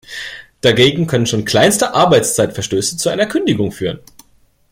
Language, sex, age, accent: German, male, 19-29, Deutschland Deutsch